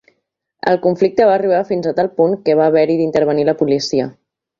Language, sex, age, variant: Catalan, female, 19-29, Central